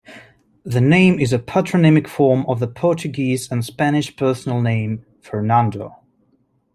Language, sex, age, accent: English, male, 19-29, England English